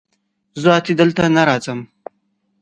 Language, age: Pashto, 19-29